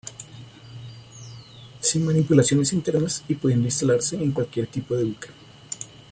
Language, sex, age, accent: Spanish, male, 30-39, Andino-Pacífico: Colombia, Perú, Ecuador, oeste de Bolivia y Venezuela andina